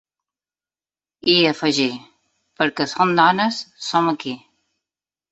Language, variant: Catalan, Balear